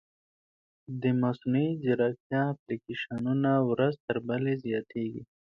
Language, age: Pashto, 19-29